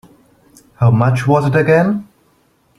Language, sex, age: English, male, 30-39